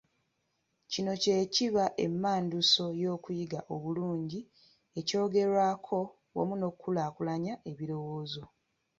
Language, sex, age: Ganda, female, 19-29